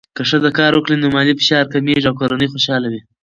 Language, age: Pashto, 19-29